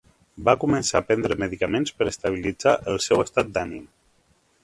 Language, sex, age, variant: Catalan, male, 40-49, Central